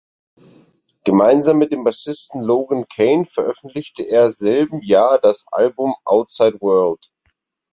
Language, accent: German, Deutschland Deutsch